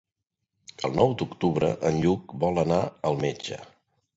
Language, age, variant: Catalan, 70-79, Central